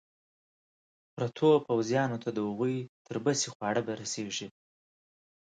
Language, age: Pashto, 30-39